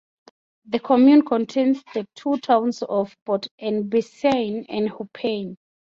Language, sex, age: English, female, 19-29